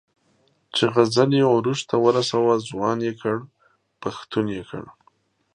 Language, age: Pashto, 30-39